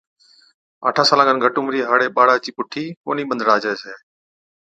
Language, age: Od, 50-59